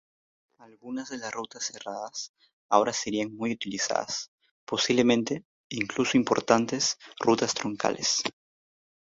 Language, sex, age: Spanish, male, under 19